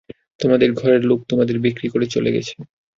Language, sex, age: Bengali, male, 19-29